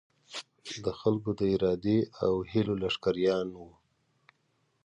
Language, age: Pashto, 19-29